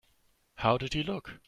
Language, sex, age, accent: English, male, 19-29, England English